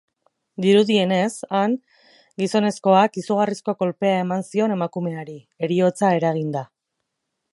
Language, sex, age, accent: Basque, female, 40-49, Erdialdekoa edo Nafarra (Gipuzkoa, Nafarroa)